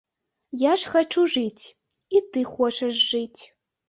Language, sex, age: Belarusian, female, under 19